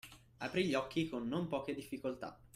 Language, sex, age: Italian, male, 19-29